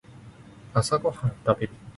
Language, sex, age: Japanese, male, 19-29